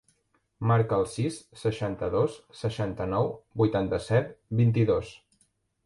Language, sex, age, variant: Catalan, male, 19-29, Central